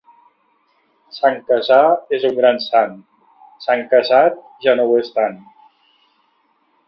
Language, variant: Catalan, Central